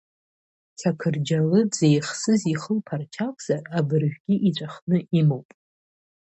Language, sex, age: Abkhazian, female, 30-39